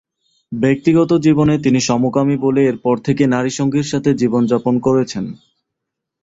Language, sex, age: Bengali, male, 19-29